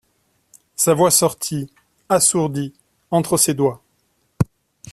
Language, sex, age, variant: French, male, 40-49, Français de métropole